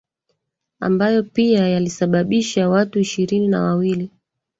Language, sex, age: Swahili, female, 30-39